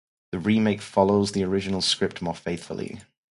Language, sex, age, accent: English, male, 30-39, England English